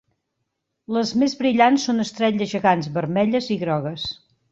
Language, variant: Catalan, Central